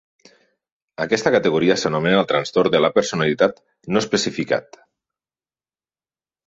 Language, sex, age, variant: Catalan, male, 40-49, Central